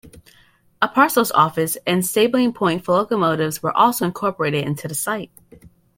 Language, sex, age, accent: English, female, under 19, United States English